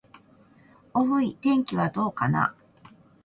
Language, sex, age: Japanese, female, 40-49